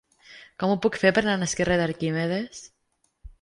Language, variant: Catalan, Balear